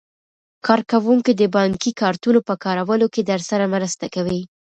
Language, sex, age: Pashto, female, under 19